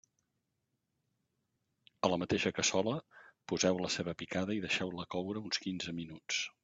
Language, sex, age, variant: Catalan, male, 50-59, Central